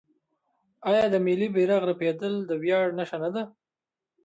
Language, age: Pashto, 19-29